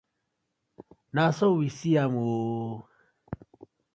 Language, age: Nigerian Pidgin, 40-49